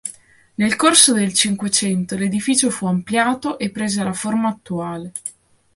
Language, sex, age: Italian, female, 19-29